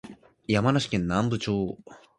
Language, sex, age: Japanese, male, under 19